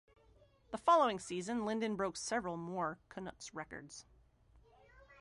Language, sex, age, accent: English, female, 30-39, United States English